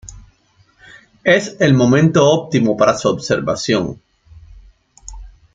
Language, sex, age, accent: Spanish, male, 19-29, Caribe: Cuba, Venezuela, Puerto Rico, República Dominicana, Panamá, Colombia caribeña, México caribeño, Costa del golfo de México